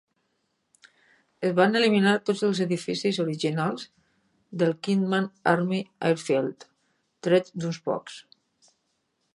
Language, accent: Catalan, valencià